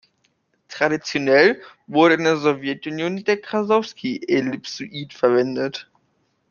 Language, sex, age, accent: German, male, under 19, Deutschland Deutsch